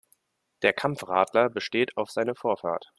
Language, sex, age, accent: German, male, 19-29, Deutschland Deutsch